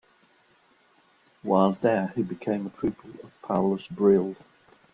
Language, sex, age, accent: English, male, 60-69, England English